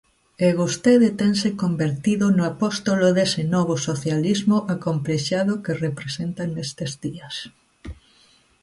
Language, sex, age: Galician, female, 40-49